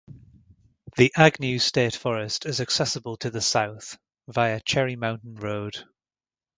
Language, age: English, 40-49